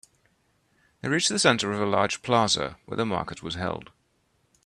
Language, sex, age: English, male, 40-49